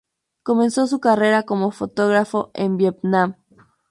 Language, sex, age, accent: Spanish, female, 30-39, México